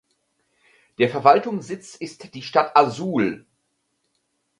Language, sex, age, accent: German, male, 50-59, Deutschland Deutsch